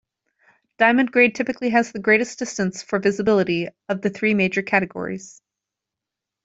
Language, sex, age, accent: English, female, 30-39, United States English